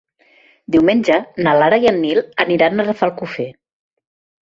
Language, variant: Catalan, Central